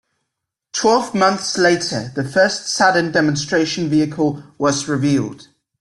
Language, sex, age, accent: English, male, 19-29, England English